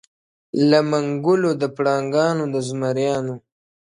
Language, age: Pashto, 19-29